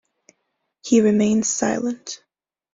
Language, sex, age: English, female, under 19